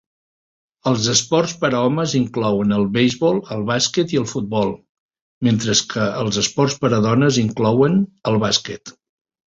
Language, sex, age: Catalan, male, 50-59